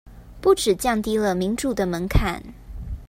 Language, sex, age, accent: Chinese, female, 19-29, 出生地：臺北市